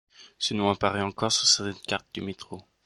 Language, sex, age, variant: French, male, 19-29, Français de métropole